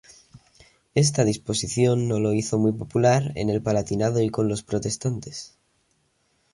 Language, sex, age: Spanish, male, under 19